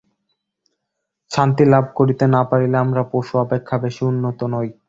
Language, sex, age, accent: Bengali, male, under 19, শুদ্ধ